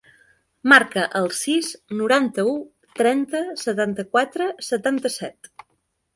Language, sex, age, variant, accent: Catalan, female, 30-39, Central, Girona